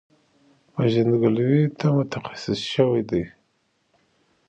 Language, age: Pashto, 40-49